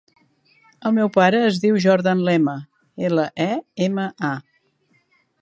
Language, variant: Catalan, Central